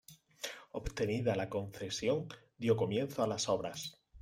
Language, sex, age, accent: Spanish, male, 30-39, España: Sur peninsular (Andalucia, Extremadura, Murcia)